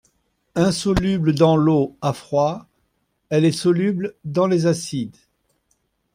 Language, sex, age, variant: French, male, 60-69, Français de métropole